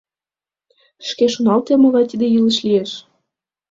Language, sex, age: Mari, female, 19-29